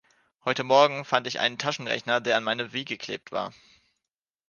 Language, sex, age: German, male, 19-29